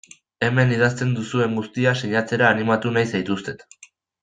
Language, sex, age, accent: Basque, male, 19-29, Erdialdekoa edo Nafarra (Gipuzkoa, Nafarroa)